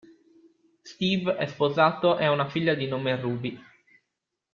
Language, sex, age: Italian, male, 19-29